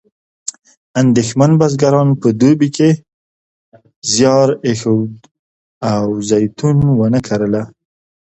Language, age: Pashto, 30-39